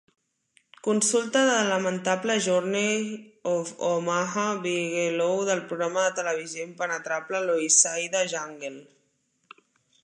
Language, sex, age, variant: Catalan, female, 30-39, Central